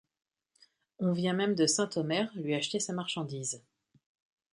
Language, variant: French, Français de métropole